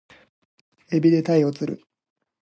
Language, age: Japanese, 19-29